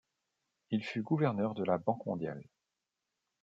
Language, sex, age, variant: French, male, 40-49, Français de métropole